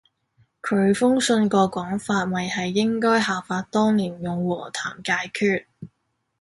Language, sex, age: Cantonese, female, 19-29